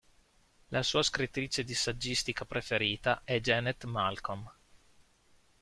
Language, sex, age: Italian, male, 30-39